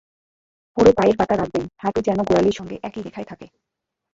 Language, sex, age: Bengali, female, 19-29